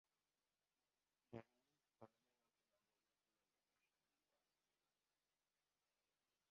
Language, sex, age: Uzbek, male, 19-29